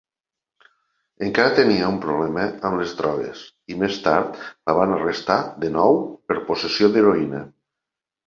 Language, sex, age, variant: Catalan, male, 50-59, Septentrional